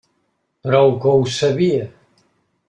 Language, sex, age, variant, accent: Catalan, male, 60-69, Central, central